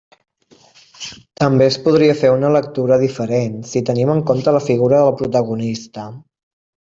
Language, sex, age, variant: Catalan, male, 30-39, Septentrional